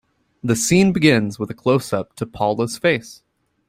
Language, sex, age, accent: English, male, 19-29, United States English